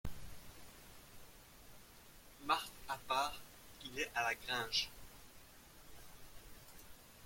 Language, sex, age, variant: French, male, 30-39, Français de métropole